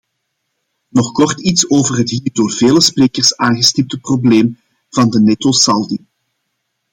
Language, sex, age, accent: Dutch, male, 40-49, Belgisch Nederlands